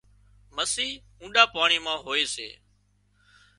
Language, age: Wadiyara Koli, 30-39